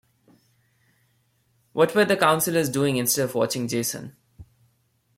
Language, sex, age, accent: English, male, 19-29, India and South Asia (India, Pakistan, Sri Lanka)